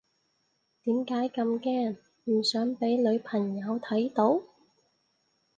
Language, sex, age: Cantonese, female, 30-39